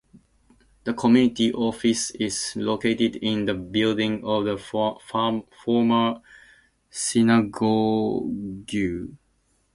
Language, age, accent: English, 19-29, United States English